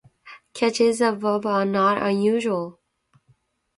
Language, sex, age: English, female, 19-29